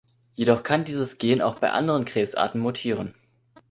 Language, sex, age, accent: German, male, 19-29, Deutschland Deutsch